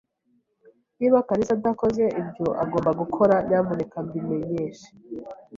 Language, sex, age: Kinyarwanda, female, 19-29